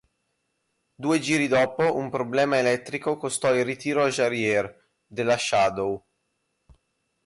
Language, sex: Italian, male